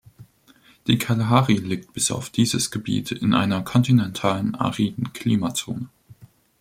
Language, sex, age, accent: German, male, 19-29, Deutschland Deutsch